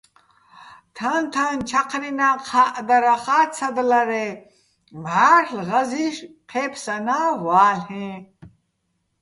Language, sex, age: Bats, female, 70-79